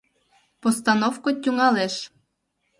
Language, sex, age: Mari, female, under 19